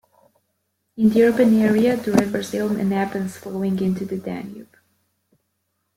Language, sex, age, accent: English, female, 19-29, United States English